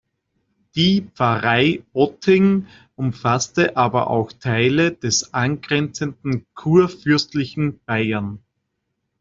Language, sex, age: German, male, 30-39